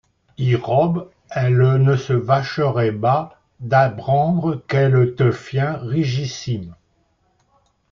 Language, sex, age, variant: French, male, 60-69, Français de métropole